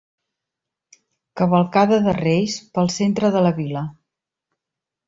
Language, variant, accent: Catalan, Central, Barceloní